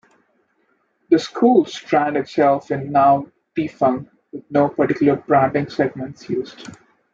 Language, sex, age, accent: English, male, 19-29, India and South Asia (India, Pakistan, Sri Lanka)